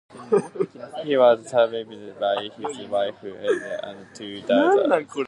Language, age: English, under 19